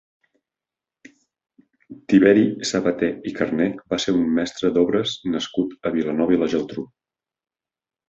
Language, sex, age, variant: Catalan, male, 30-39, Nord-Occidental